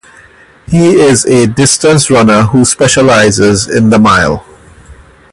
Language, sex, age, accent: English, male, 40-49, West Indies and Bermuda (Bahamas, Bermuda, Jamaica, Trinidad)